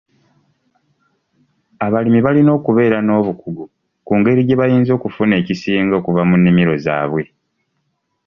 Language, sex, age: Ganda, male, 30-39